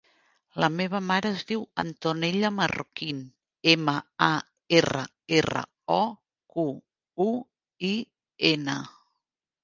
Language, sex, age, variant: Catalan, female, 50-59, Central